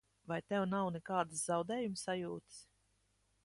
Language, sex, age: Latvian, female, 30-39